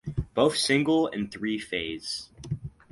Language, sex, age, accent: English, male, under 19, United States English